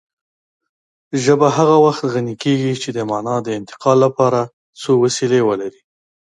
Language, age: Pashto, 30-39